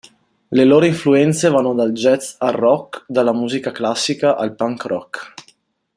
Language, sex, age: Italian, male, 30-39